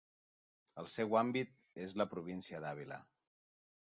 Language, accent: Catalan, Neutre